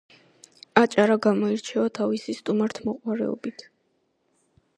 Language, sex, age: Georgian, female, under 19